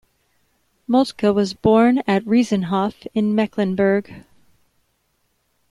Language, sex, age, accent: English, female, 50-59, United States English